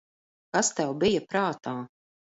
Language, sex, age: Latvian, female, 50-59